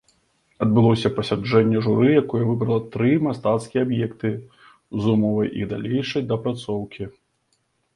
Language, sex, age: Belarusian, male, 30-39